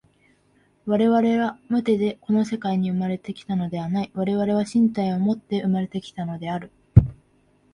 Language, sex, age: Japanese, female, 19-29